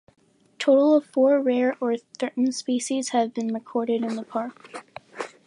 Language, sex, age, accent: English, female, under 19, United States English